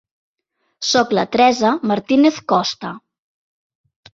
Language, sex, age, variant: Catalan, female, 40-49, Central